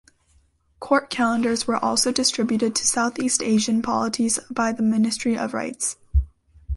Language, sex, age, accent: English, female, under 19, United States English